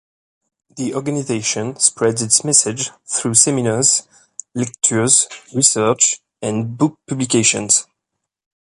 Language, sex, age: English, male, 30-39